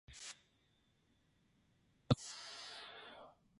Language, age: Japanese, 19-29